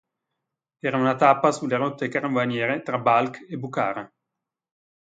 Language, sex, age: Italian, male, 40-49